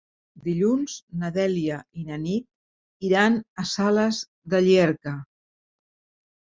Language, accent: Catalan, Barceloní